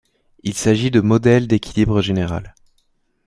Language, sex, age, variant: French, male, 19-29, Français de métropole